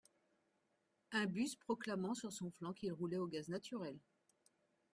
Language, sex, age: French, female, 50-59